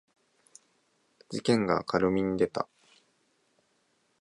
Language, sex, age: Japanese, male, 19-29